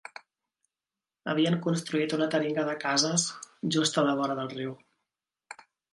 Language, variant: Catalan, Central